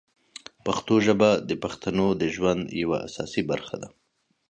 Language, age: Pashto, 30-39